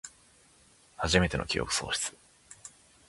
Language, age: Japanese, 19-29